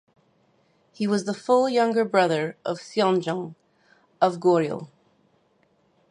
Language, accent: English, Canadian English